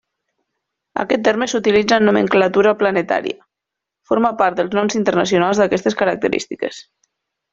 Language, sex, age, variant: Catalan, female, 40-49, Nord-Occidental